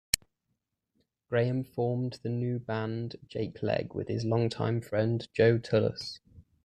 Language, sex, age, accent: English, male, 19-29, England English